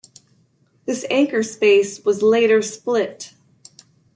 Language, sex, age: English, female, 30-39